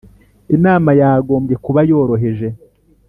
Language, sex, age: Kinyarwanda, male, 30-39